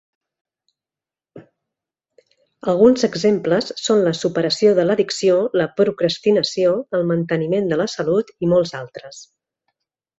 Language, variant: Catalan, Central